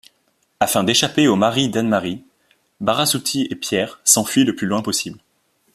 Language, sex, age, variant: French, male, 19-29, Français de métropole